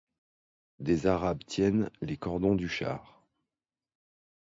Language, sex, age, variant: French, male, 40-49, Français de métropole